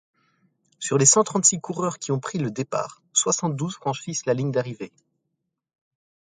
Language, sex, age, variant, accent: French, male, 30-39, Français d'Europe, Français de Belgique